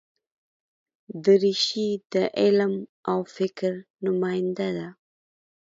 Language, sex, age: Pashto, female, 30-39